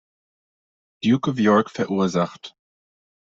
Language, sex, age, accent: German, male, 30-39, Deutschland Deutsch